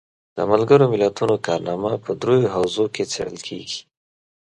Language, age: Pashto, 30-39